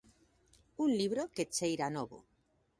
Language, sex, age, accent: Galician, female, 30-39, Normativo (estándar)